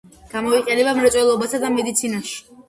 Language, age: Georgian, under 19